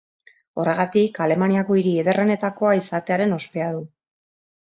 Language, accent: Basque, Mendebalekoa (Araba, Bizkaia, Gipuzkoako mendebaleko herri batzuk)